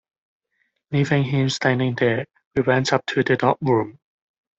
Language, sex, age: English, male, 19-29